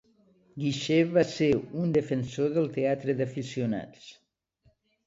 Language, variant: Catalan, Nord-Occidental